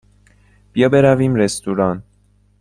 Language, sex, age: Persian, male, 19-29